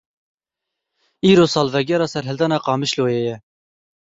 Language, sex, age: Kurdish, male, 19-29